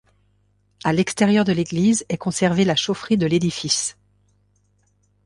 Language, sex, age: French, female, 50-59